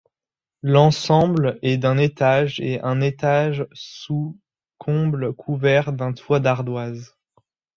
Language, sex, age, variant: French, male, 19-29, Français de métropole